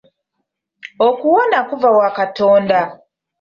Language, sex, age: Ganda, female, 30-39